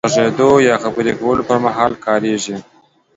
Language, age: Pashto, 19-29